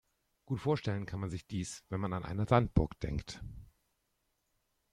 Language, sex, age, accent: German, male, 30-39, Deutschland Deutsch